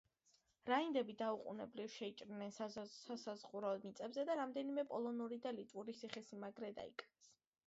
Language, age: Georgian, under 19